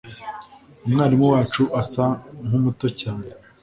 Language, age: Kinyarwanda, 19-29